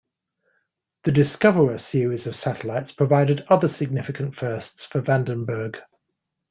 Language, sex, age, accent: English, male, 50-59, England English